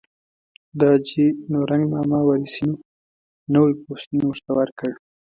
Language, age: Pashto, 19-29